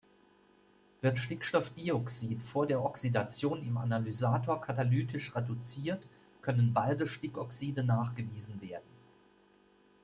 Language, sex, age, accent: German, male, 50-59, Deutschland Deutsch